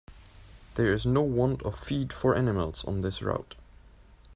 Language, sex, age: English, male, 19-29